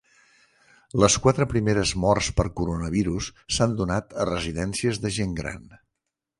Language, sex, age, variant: Catalan, male, 60-69, Nord-Occidental